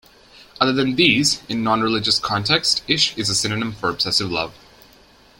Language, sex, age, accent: English, male, 19-29, United States English